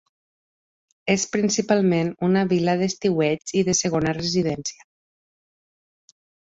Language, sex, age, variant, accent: Catalan, female, 19-29, Septentrional, Ebrenc; occidental